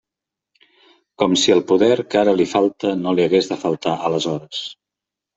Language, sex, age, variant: Catalan, male, 50-59, Central